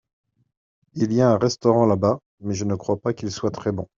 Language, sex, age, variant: French, male, 40-49, Français de métropole